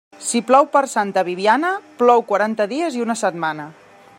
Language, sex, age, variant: Catalan, female, 30-39, Central